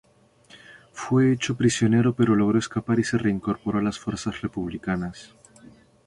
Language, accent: Spanish, Andino-Pacífico: Colombia, Perú, Ecuador, oeste de Bolivia y Venezuela andina